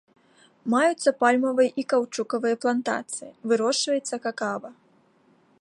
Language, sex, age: Belarusian, female, 19-29